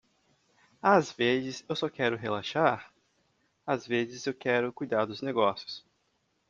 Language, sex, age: Portuguese, male, 19-29